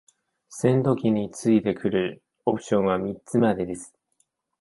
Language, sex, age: Japanese, male, 19-29